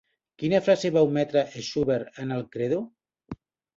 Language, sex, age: Catalan, male, 40-49